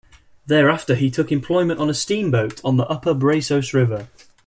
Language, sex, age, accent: English, male, 19-29, England English